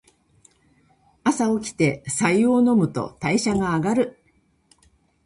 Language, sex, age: Japanese, female, 60-69